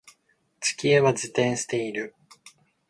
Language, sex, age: Japanese, male, 19-29